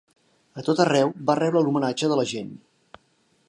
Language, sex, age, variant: Catalan, male, 50-59, Central